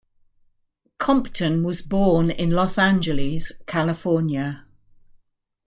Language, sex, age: English, female, 60-69